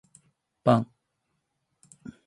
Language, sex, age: Japanese, male, 70-79